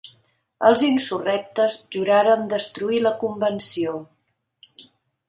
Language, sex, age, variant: Catalan, female, 60-69, Central